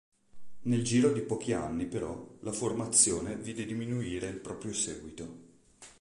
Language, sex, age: Italian, male, 30-39